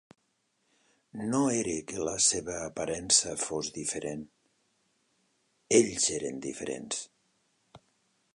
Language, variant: Catalan, Nord-Occidental